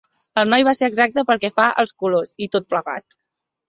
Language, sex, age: Catalan, female, 40-49